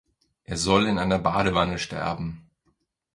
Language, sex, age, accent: German, male, 50-59, Deutschland Deutsch